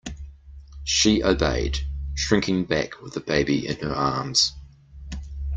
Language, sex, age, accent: English, male, 40-49, New Zealand English